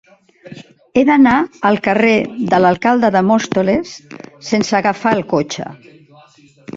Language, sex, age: Catalan, female, 60-69